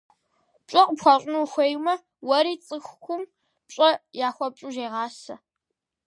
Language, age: Kabardian, under 19